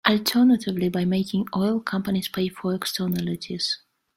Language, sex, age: English, female, 19-29